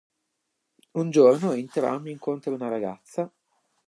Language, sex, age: Italian, male, under 19